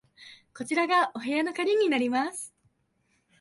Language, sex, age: Japanese, female, 19-29